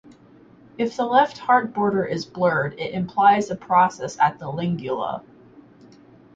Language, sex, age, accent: English, female, under 19, United States English